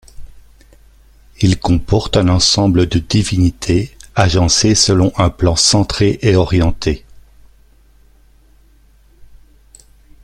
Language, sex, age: French, male, 50-59